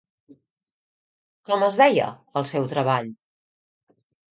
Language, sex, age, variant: Catalan, female, 50-59, Central